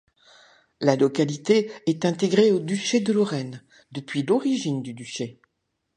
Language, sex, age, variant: French, female, 60-69, Français de métropole